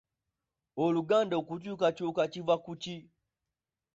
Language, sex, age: Ganda, male, 19-29